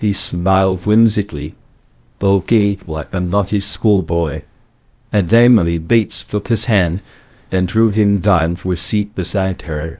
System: TTS, VITS